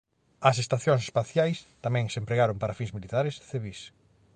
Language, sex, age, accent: Galician, male, 30-39, Normativo (estándar)